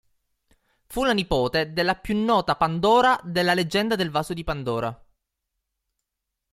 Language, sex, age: Italian, male, 19-29